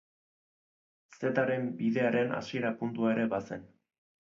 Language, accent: Basque, Erdialdekoa edo Nafarra (Gipuzkoa, Nafarroa)